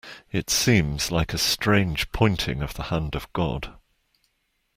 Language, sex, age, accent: English, male, 60-69, England English